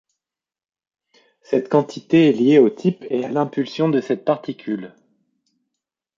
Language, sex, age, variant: French, male, 40-49, Français de métropole